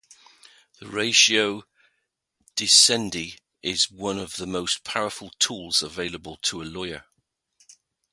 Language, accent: English, England English